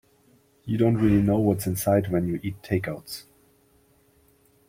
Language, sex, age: English, male, 30-39